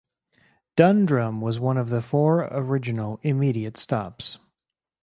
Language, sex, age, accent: English, male, 30-39, Canadian English